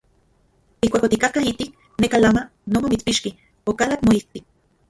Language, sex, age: Central Puebla Nahuatl, female, 40-49